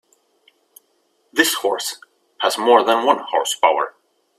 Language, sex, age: English, male, 40-49